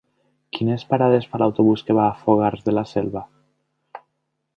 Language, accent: Catalan, valencià